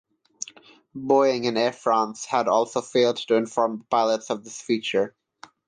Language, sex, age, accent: English, male, 19-29, India and South Asia (India, Pakistan, Sri Lanka)